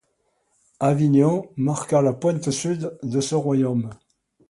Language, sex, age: French, male, 70-79